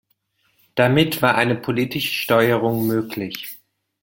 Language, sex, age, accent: German, male, 19-29, Deutschland Deutsch